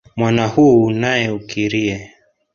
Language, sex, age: Swahili, male, 30-39